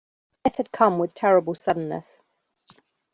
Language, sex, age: English, female, 40-49